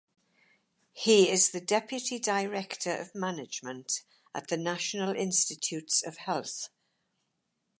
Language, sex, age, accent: English, female, 80-89, England English